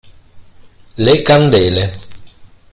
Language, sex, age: Italian, male, 50-59